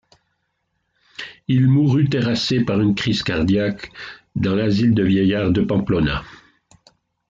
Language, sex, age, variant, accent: French, male, 80-89, Français d'Europe, Français de Suisse